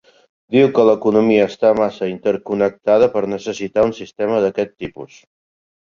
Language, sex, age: Catalan, male, 30-39